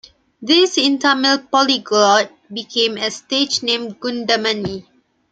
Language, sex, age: English, female, 19-29